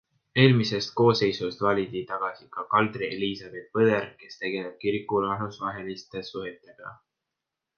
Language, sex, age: Estonian, male, 19-29